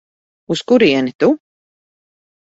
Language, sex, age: Latvian, female, 40-49